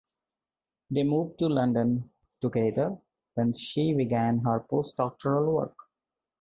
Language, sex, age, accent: English, male, 30-39, India and South Asia (India, Pakistan, Sri Lanka)